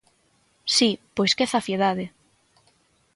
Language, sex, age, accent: Galician, female, 19-29, Central (gheada); Normativo (estándar)